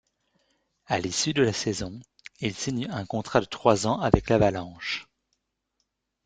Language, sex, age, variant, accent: French, male, 19-29, Français d'Europe, Français de Belgique